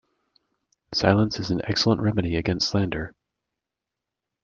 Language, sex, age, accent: English, male, 30-39, United States English